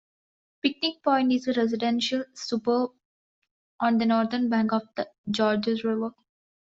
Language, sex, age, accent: English, female, 19-29, India and South Asia (India, Pakistan, Sri Lanka)